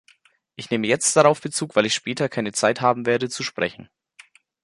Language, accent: German, Deutschland Deutsch